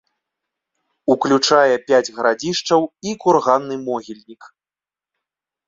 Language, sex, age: Belarusian, male, 40-49